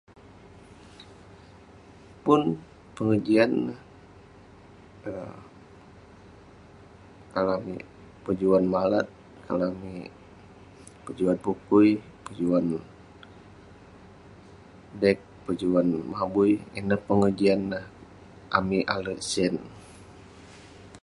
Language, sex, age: Western Penan, male, 19-29